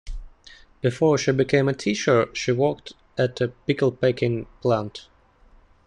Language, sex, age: English, male, 19-29